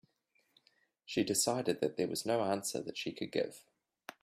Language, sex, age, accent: English, male, 30-39, New Zealand English